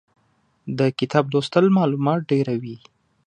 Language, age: Pashto, 19-29